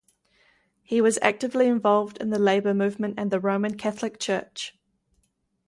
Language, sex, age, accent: English, female, 19-29, New Zealand English